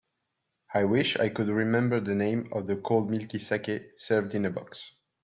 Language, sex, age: English, male, 19-29